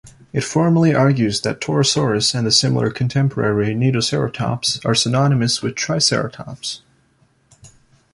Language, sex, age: English, male, 19-29